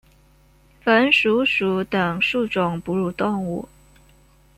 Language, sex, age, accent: Chinese, female, 19-29, 出生地：江西省